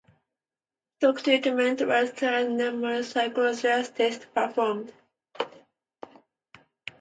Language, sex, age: English, female, 19-29